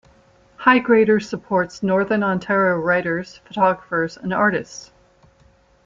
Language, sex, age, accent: English, female, 50-59, United States English